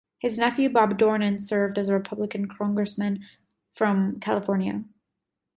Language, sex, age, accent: English, female, 19-29, United States English